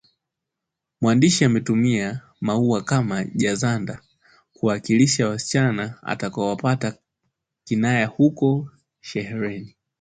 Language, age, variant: Swahili, 19-29, Kiswahili cha Bara ya Tanzania